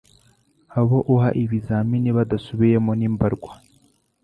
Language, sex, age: Kinyarwanda, male, 19-29